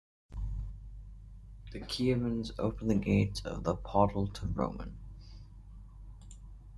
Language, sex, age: English, male, under 19